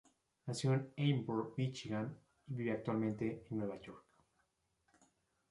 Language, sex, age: Spanish, male, 19-29